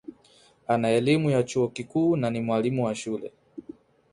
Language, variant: Swahili, Kiswahili Sanifu (EA)